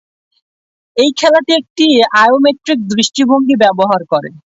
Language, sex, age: Bengali, male, 19-29